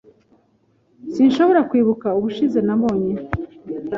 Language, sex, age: Kinyarwanda, female, 30-39